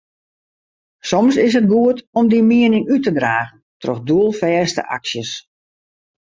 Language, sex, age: Western Frisian, female, 50-59